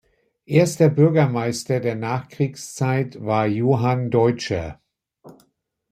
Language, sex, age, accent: German, male, 50-59, Deutschland Deutsch